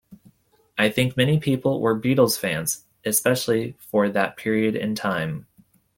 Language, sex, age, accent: English, male, 19-29, United States English